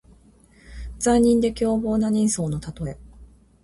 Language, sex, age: Japanese, female, 40-49